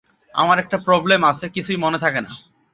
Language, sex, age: Bengali, male, 19-29